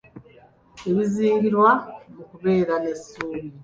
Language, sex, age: Ganda, male, 19-29